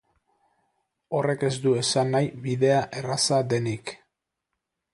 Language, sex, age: Basque, male, 40-49